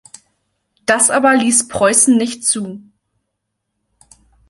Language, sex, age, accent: German, female, 19-29, Deutschland Deutsch